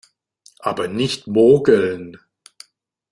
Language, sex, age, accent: German, male, 60-69, Deutschland Deutsch